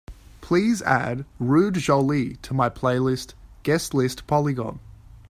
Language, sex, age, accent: English, male, 19-29, Australian English